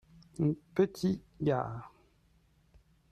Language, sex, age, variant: French, male, 30-39, Français de métropole